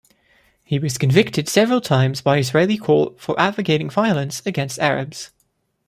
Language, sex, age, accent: English, male, 19-29, England English